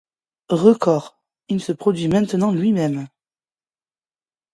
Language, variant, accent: French, Français de métropole, Français du sud de la France